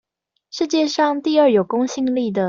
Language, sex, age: Chinese, female, 19-29